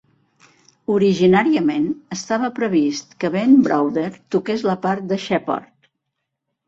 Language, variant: Catalan, Central